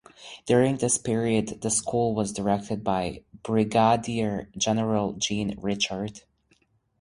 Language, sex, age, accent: English, male, 19-29, United States English